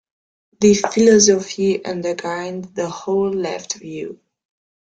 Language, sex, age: English, female, under 19